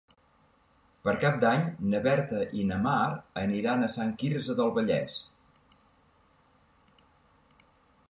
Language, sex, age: Catalan, male, 60-69